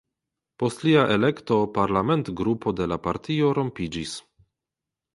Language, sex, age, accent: Esperanto, male, 30-39, Internacia